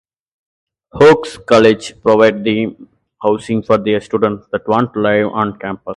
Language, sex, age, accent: English, male, 19-29, United States English